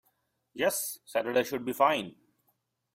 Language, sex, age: English, male, 30-39